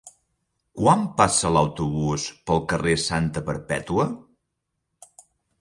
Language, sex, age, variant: Catalan, male, 40-49, Septentrional